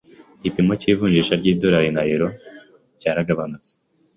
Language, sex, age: Kinyarwanda, male, 19-29